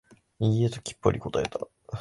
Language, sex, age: Japanese, male, 19-29